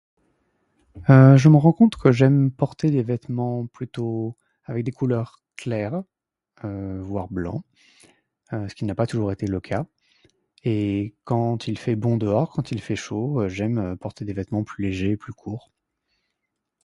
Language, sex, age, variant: French, male, 30-39, Français de métropole